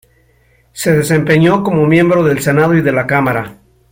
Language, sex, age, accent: Spanish, male, 70-79, México